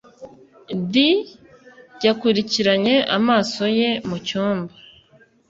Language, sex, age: Kinyarwanda, female, 19-29